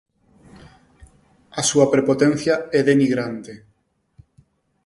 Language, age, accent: Galician, 30-39, Neofalante